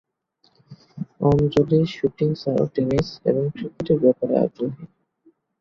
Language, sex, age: Bengali, male, 19-29